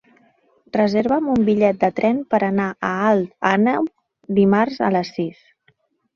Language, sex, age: Catalan, female, 40-49